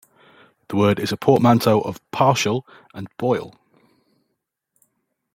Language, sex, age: English, male, 40-49